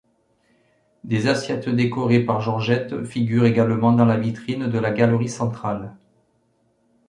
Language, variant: French, Français de métropole